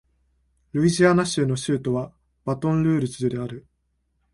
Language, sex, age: Japanese, male, 19-29